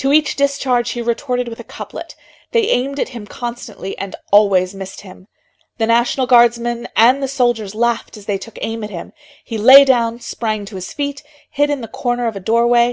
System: none